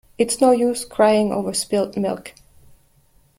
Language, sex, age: English, female, 50-59